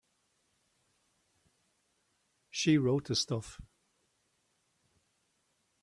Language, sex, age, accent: English, male, 50-59, Irish English